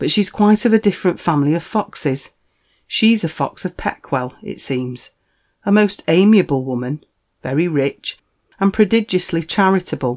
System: none